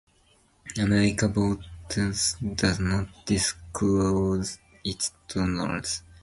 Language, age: English, 19-29